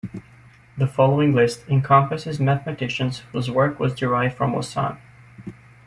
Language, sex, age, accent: English, male, 19-29, United States English